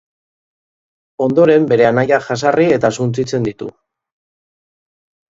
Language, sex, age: Basque, male, 30-39